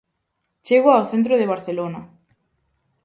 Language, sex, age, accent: Galician, female, 19-29, Atlántico (seseo e gheada)